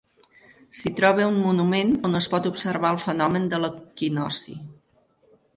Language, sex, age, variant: Catalan, female, 50-59, Central